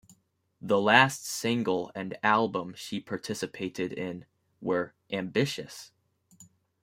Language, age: English, 19-29